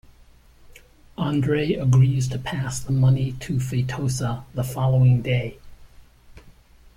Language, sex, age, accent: English, male, 50-59, United States English